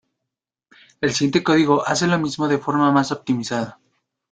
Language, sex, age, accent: Spanish, male, 19-29, México